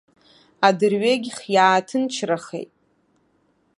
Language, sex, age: Abkhazian, female, 30-39